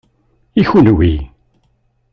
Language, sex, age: Kabyle, male, 40-49